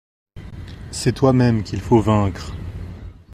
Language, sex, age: French, male, 30-39